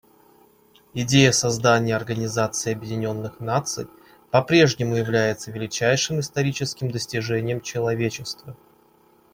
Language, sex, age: Russian, male, 30-39